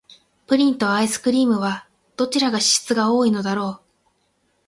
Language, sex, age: Japanese, female, 19-29